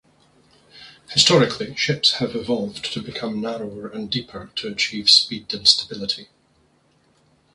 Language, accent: English, Scottish English